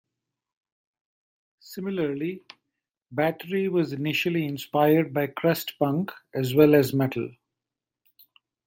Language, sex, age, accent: English, male, 40-49, India and South Asia (India, Pakistan, Sri Lanka)